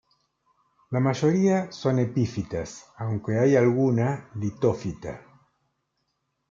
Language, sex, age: Spanish, male, 60-69